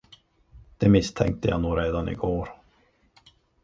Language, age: Swedish, 30-39